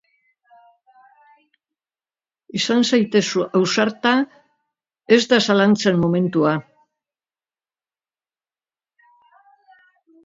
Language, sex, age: Basque, female, 70-79